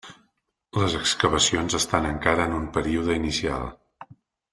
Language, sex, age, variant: Catalan, male, 40-49, Central